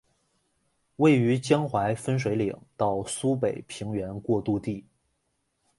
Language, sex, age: Chinese, male, 19-29